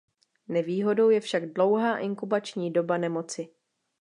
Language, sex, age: Czech, female, 19-29